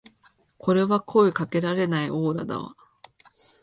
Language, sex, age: Japanese, female, 19-29